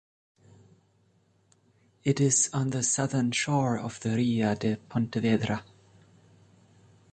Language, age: English, 30-39